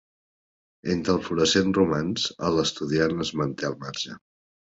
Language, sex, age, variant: Catalan, male, 40-49, Nord-Occidental